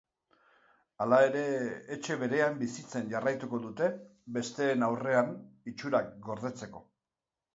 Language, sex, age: Basque, male, 60-69